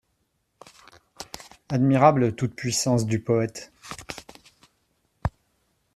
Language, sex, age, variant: French, male, 40-49, Français de métropole